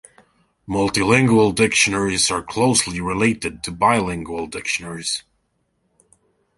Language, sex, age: English, male, 40-49